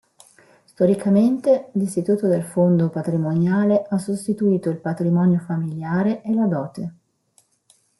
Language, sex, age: Italian, female, 40-49